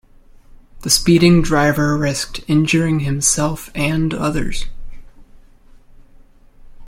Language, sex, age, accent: English, male, 19-29, United States English